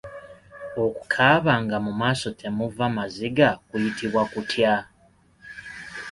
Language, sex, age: Ganda, male, 19-29